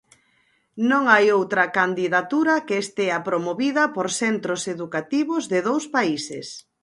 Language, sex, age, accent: Galician, female, 50-59, Atlántico (seseo e gheada)